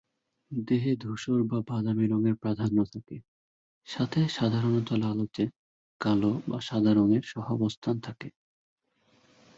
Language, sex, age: Bengali, male, 19-29